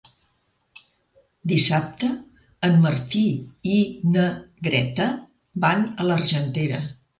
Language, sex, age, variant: Catalan, female, 60-69, Central